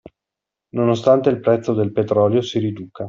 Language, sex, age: Italian, male, 40-49